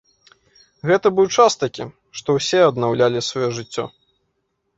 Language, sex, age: Belarusian, male, 19-29